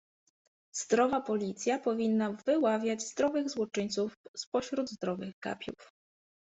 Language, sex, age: Polish, female, 30-39